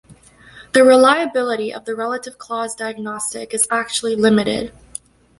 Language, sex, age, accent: English, female, 19-29, Canadian English